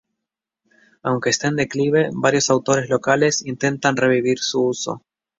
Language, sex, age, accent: Spanish, male, 19-29, Rioplatense: Argentina, Uruguay, este de Bolivia, Paraguay